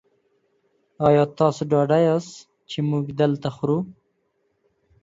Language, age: Pashto, 30-39